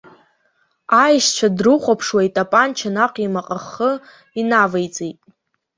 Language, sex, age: Abkhazian, female, under 19